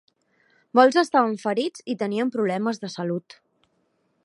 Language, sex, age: Catalan, female, 30-39